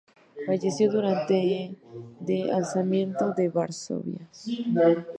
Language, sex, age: Spanish, female, 19-29